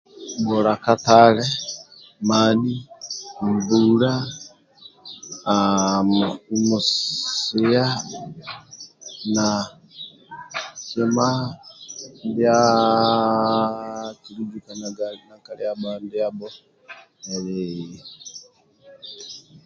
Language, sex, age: Amba (Uganda), male, 50-59